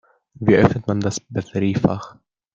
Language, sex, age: German, male, under 19